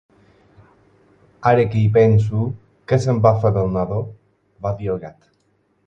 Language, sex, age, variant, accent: Catalan, male, 30-39, Balear, balear; aprenent (recent, des del castellà)